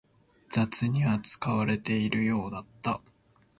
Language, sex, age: Japanese, male, 19-29